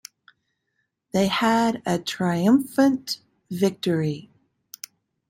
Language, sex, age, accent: English, female, 50-59, United States English